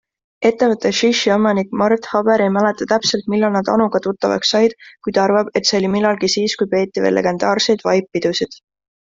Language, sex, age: Estonian, female, 19-29